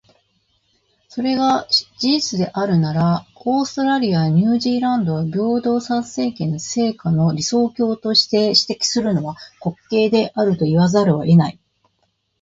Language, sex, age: Japanese, female, 50-59